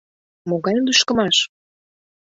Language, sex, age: Mari, female, 30-39